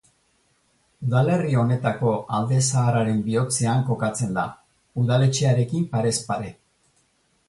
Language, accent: Basque, Erdialdekoa edo Nafarra (Gipuzkoa, Nafarroa)